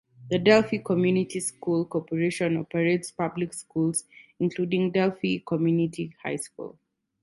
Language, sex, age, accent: English, female, 19-29, Kenyan English